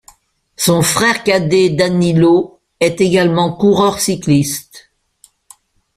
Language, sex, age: French, female, 70-79